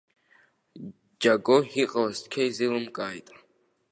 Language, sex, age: Abkhazian, male, under 19